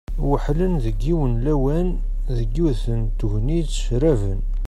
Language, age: Kabyle, 30-39